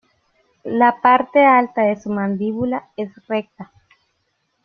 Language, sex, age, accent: Spanish, female, 30-39, América central